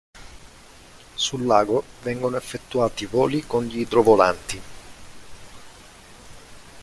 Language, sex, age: Italian, male, 30-39